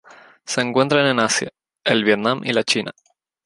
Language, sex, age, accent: Spanish, male, 19-29, España: Islas Canarias